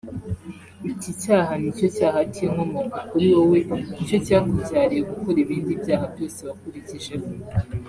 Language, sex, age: Kinyarwanda, female, under 19